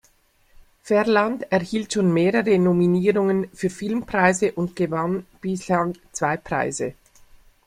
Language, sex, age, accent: German, female, 50-59, Schweizerdeutsch